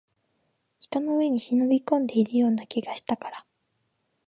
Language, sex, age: Japanese, female, 19-29